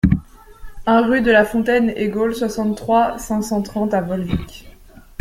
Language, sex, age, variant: French, female, 19-29, Français de métropole